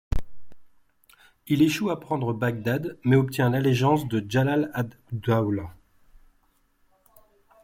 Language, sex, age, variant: French, male, 40-49, Français de métropole